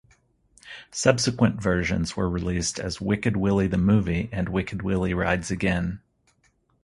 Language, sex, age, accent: English, male, 50-59, United States English